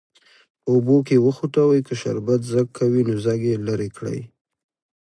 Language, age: Pashto, 30-39